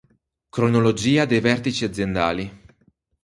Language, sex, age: Italian, male, 30-39